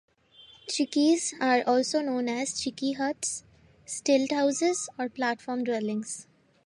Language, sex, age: English, female, 19-29